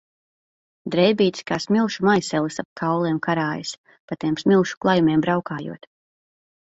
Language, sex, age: Latvian, female, 30-39